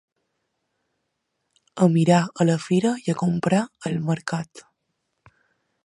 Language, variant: Catalan, Balear